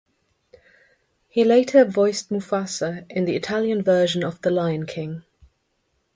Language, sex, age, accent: English, female, 30-39, England English